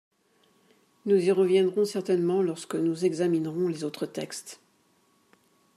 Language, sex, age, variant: French, female, 40-49, Français de métropole